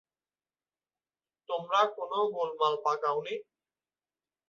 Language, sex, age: Bengali, male, 19-29